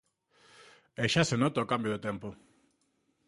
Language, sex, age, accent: Galician, male, 30-39, Oriental (común en zona oriental)